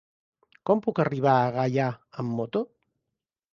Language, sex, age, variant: Catalan, male, 50-59, Central